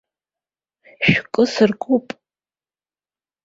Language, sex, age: Abkhazian, female, 30-39